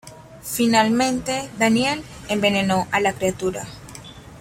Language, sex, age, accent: Spanish, female, 19-29, Andino-Pacífico: Colombia, Perú, Ecuador, oeste de Bolivia y Venezuela andina